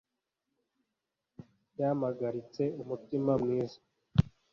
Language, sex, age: Kinyarwanda, male, 19-29